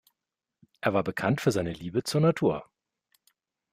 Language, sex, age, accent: German, male, 40-49, Deutschland Deutsch